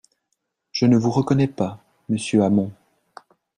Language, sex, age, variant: French, male, 40-49, Français de métropole